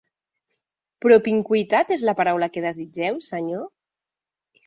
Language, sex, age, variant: Catalan, female, 50-59, Central